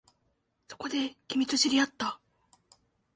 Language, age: Japanese, 19-29